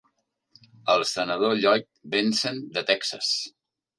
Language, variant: Catalan, Central